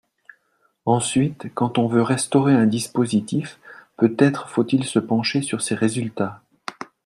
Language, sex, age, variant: French, male, 40-49, Français de métropole